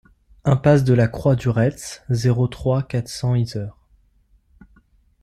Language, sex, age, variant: French, male, 19-29, Français de métropole